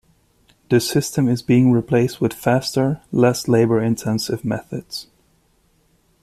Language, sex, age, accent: English, male, 30-39, United States English